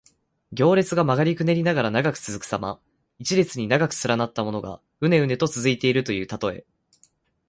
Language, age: Japanese, 19-29